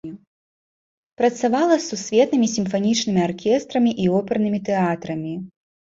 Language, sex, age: Belarusian, female, 19-29